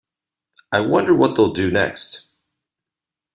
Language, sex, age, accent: English, male, 30-39, United States English